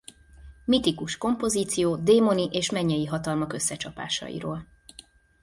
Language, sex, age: Hungarian, female, 40-49